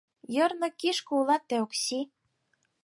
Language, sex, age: Mari, female, 19-29